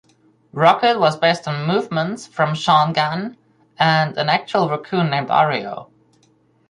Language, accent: English, United States English